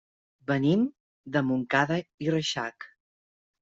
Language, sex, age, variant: Catalan, female, 40-49, Central